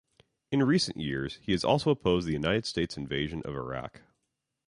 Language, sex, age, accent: English, male, 19-29, United States English